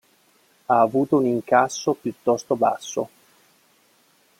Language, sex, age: Italian, male, 50-59